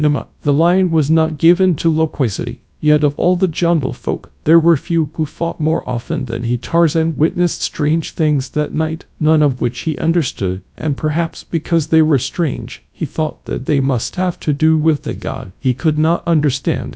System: TTS, GradTTS